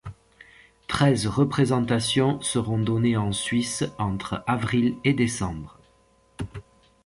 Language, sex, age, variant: French, male, 30-39, Français de métropole